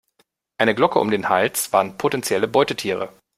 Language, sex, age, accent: German, male, 30-39, Deutschland Deutsch